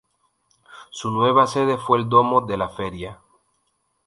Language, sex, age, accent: Spanish, male, 19-29, Andino-Pacífico: Colombia, Perú, Ecuador, oeste de Bolivia y Venezuela andina